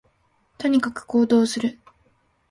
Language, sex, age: Japanese, female, 19-29